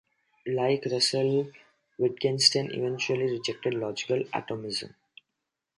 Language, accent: English, India and South Asia (India, Pakistan, Sri Lanka)